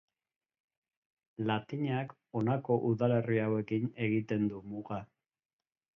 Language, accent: Basque, Erdialdekoa edo Nafarra (Gipuzkoa, Nafarroa)